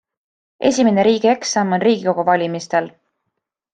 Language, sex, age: Estonian, female, 19-29